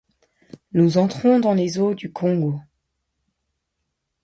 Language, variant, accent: French, Français d'Europe, Français de Suisse